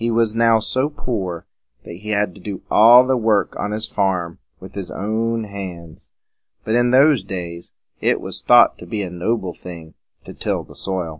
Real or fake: real